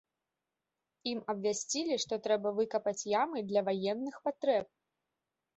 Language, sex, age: Belarusian, female, 19-29